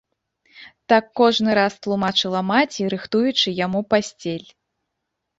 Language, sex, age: Belarusian, female, 19-29